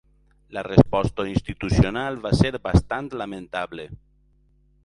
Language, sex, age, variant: Catalan, male, 40-49, Valencià meridional